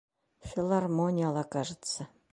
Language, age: Bashkir, 60-69